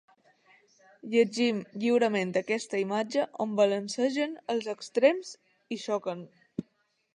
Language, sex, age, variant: Catalan, female, under 19, Balear